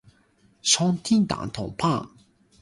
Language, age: Cantonese, 19-29